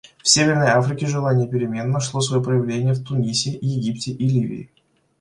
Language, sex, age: Russian, male, 19-29